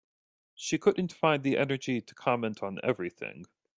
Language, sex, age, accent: English, male, 30-39, United States English